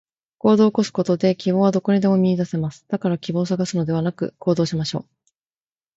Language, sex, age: Japanese, female, 30-39